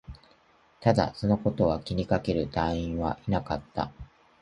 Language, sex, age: Japanese, male, 19-29